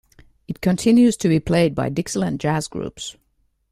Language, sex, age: English, female, 40-49